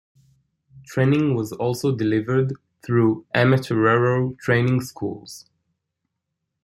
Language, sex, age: English, male, 19-29